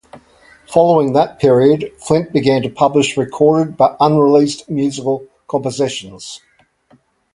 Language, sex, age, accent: English, male, 60-69, Australian English